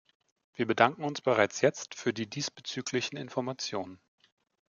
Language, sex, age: German, male, 40-49